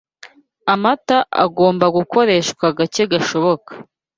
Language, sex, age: Kinyarwanda, female, 19-29